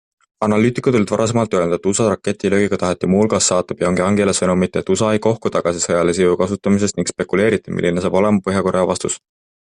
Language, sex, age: Estonian, male, 19-29